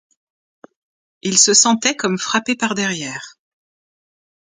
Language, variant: French, Français de métropole